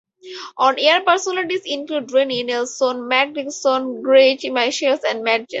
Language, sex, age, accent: English, female, 19-29, United States English